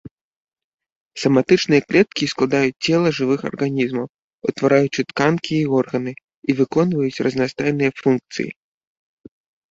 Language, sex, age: Belarusian, male, 30-39